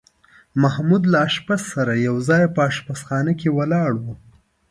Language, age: Pashto, 19-29